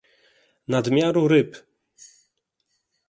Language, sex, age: Polish, male, 30-39